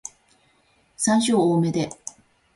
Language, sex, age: Japanese, female, 50-59